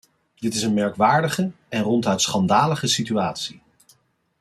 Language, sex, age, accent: Dutch, male, 40-49, Nederlands Nederlands